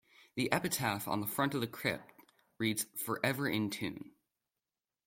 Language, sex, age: English, male, under 19